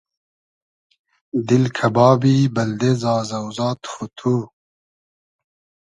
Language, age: Hazaragi, 30-39